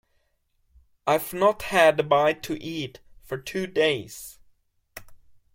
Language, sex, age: English, male, 19-29